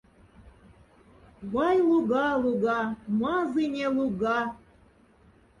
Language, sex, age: Moksha, female, 40-49